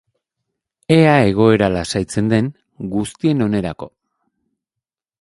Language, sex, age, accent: Basque, male, 40-49, Erdialdekoa edo Nafarra (Gipuzkoa, Nafarroa)